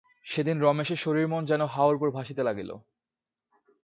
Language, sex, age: Bengali, male, 19-29